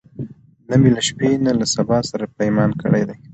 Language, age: Pashto, 19-29